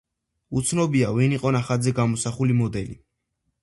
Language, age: Georgian, under 19